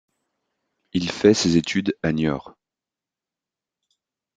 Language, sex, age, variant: French, male, 19-29, Français de métropole